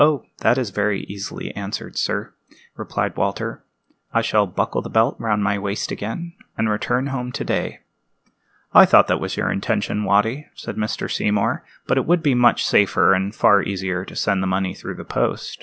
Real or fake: real